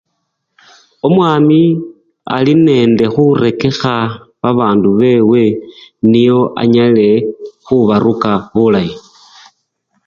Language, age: Luyia, 50-59